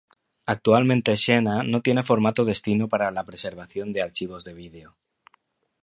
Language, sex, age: Spanish, male, 40-49